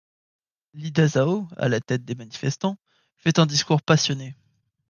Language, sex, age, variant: French, male, 19-29, Français de métropole